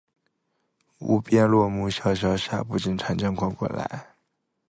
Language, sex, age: Chinese, male, 19-29